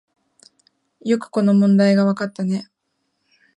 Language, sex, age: Japanese, female, 19-29